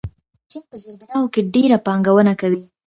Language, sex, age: Pashto, female, 19-29